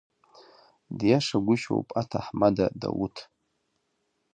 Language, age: Abkhazian, 30-39